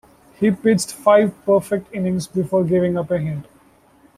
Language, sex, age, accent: English, male, 19-29, India and South Asia (India, Pakistan, Sri Lanka)